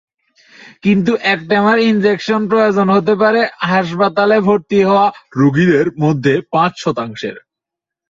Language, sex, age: Bengali, male, 19-29